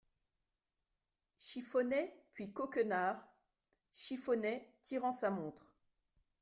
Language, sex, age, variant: French, female, 40-49, Français de métropole